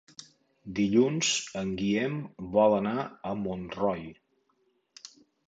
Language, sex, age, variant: Catalan, male, 50-59, Balear